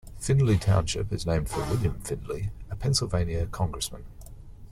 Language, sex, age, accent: English, male, 40-49, Australian English